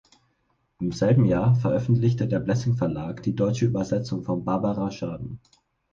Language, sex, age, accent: German, male, 19-29, Deutschland Deutsch